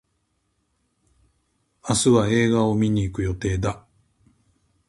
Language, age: Japanese, 50-59